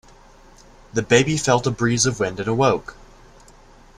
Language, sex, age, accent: English, male, under 19, United States English